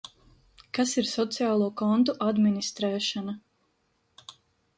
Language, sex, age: Latvian, female, 19-29